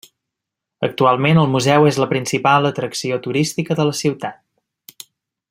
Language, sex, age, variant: Catalan, male, 30-39, Central